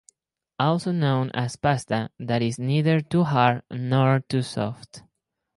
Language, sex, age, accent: English, male, 19-29, United States English